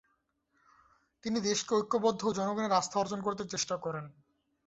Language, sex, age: Bengali, male, 19-29